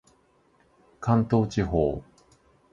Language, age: Japanese, 19-29